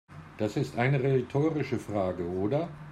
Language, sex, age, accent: German, male, 50-59, Deutschland Deutsch